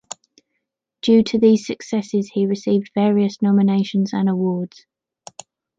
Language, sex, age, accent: English, female, 30-39, England English